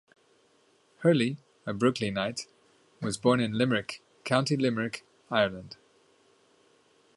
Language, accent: English, England English